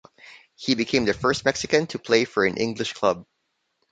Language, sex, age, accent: English, male, 30-39, Filipino